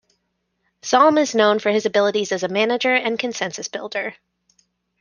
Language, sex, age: English, female, 30-39